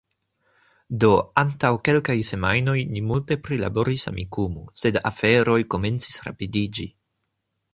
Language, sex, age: Esperanto, male, 19-29